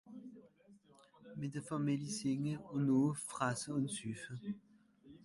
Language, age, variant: Swiss German, 50-59, Nordniederàlemmànisch (Rishoffe, Zàwere, Bùsswìller, Hawenau, Brüemt, Stroossbùri, Molse, Dàmbàch, Schlettstàtt, Pfàlzbùri usw.)